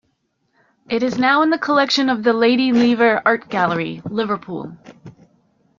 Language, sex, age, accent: English, female, 40-49, United States English